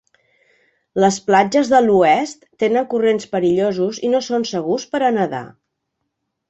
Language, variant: Catalan, Central